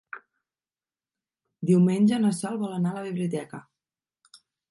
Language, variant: Catalan, Central